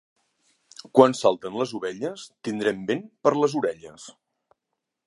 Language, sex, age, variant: Catalan, male, 40-49, Nord-Occidental